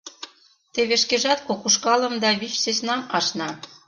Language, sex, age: Mari, female, 40-49